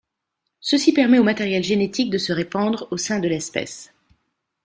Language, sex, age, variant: French, female, 50-59, Français de métropole